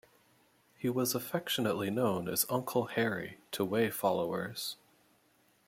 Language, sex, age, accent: English, male, 30-39, United States English